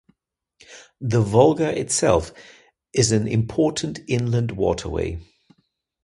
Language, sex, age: English, male, 50-59